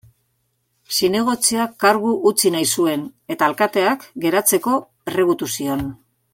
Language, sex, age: Basque, female, 60-69